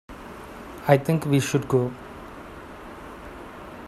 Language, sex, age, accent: English, male, 19-29, India and South Asia (India, Pakistan, Sri Lanka)